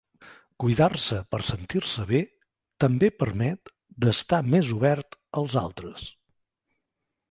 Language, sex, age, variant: Catalan, male, 40-49, Central